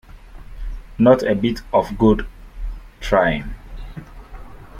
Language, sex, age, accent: English, male, 19-29, United States English